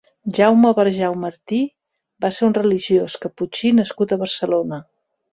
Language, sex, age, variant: Catalan, female, 50-59, Central